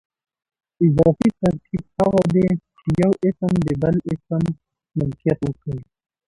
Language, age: Pashto, 19-29